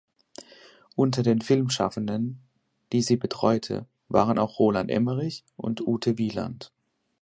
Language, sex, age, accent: German, male, 30-39, Deutschland Deutsch